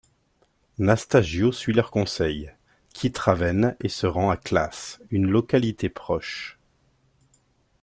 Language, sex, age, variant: French, male, 40-49, Français de métropole